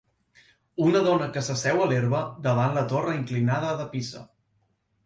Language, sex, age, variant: Catalan, male, 19-29, Central